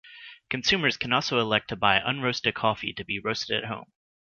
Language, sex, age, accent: English, male, 30-39, United States English